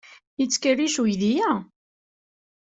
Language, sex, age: Kabyle, female, 19-29